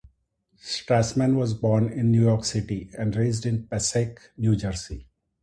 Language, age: English, 40-49